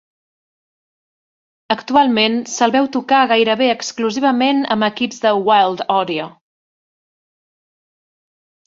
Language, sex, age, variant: Catalan, female, 40-49, Central